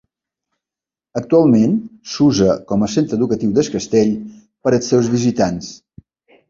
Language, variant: Catalan, Balear